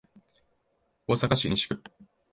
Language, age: Japanese, 19-29